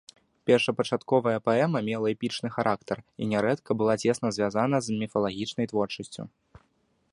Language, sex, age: Belarusian, male, 19-29